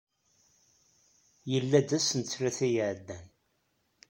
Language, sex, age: Kabyle, male, 60-69